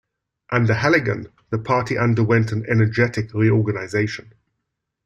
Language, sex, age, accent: English, male, 40-49, Southern African (South Africa, Zimbabwe, Namibia)